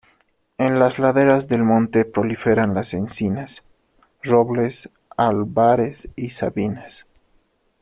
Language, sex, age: Spanish, male, 19-29